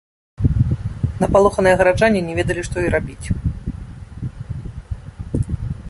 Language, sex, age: Belarusian, female, 40-49